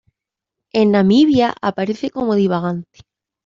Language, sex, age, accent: Spanish, female, 19-29, España: Sur peninsular (Andalucia, Extremadura, Murcia)